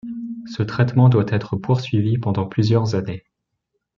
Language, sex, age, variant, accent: French, male, 19-29, Français d'Europe, Français de Suisse